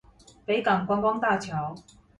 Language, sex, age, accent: Chinese, female, 19-29, 出生地：臺中市